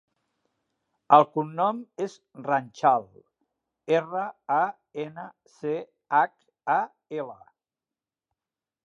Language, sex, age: Catalan, male, 60-69